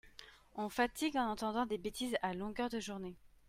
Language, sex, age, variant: French, female, 30-39, Français de métropole